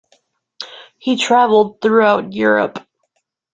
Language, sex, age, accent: English, female, 19-29, United States English